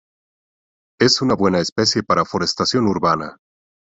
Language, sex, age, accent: Spanish, male, 30-39, México